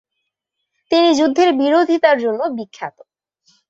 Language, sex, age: Bengali, female, 19-29